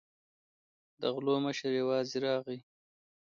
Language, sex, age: Pashto, male, 30-39